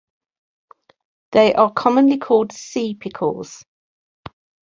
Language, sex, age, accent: English, female, 50-59, England English